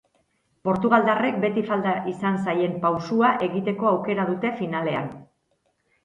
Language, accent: Basque, Mendebalekoa (Araba, Bizkaia, Gipuzkoako mendebaleko herri batzuk)